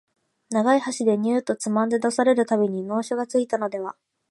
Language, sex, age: Japanese, female, 19-29